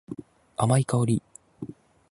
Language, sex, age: Japanese, male, under 19